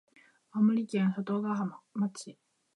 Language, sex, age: Japanese, female, under 19